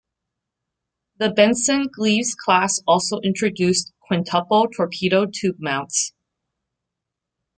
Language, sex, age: English, female, 40-49